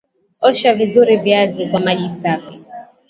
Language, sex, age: Swahili, female, 19-29